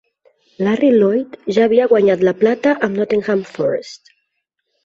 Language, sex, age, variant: Catalan, female, 30-39, Central